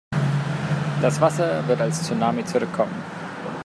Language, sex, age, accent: German, male, 30-39, Deutschland Deutsch